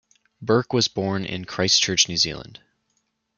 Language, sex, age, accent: English, male, 19-29, Canadian English